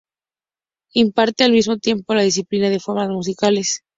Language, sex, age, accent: Spanish, female, under 19, México